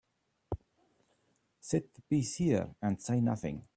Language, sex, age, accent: English, male, 60-69, Southern African (South Africa, Zimbabwe, Namibia)